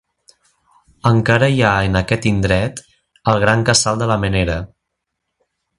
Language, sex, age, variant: Catalan, male, 19-29, Central